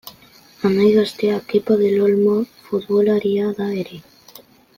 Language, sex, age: Basque, male, under 19